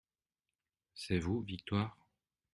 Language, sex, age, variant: French, male, 40-49, Français de métropole